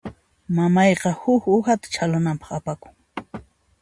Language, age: Puno Quechua, 50-59